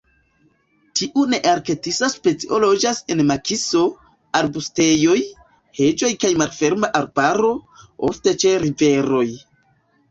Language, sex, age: Esperanto, male, 19-29